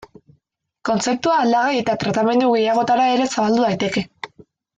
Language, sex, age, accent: Basque, female, under 19, Erdialdekoa edo Nafarra (Gipuzkoa, Nafarroa)